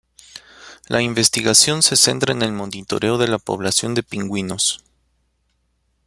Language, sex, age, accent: Spanish, male, 19-29, Andino-Pacífico: Colombia, Perú, Ecuador, oeste de Bolivia y Venezuela andina